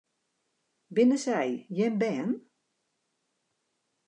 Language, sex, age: Western Frisian, female, 50-59